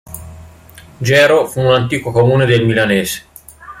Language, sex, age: Italian, male, 40-49